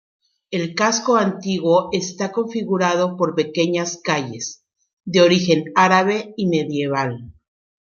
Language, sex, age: Spanish, female, 50-59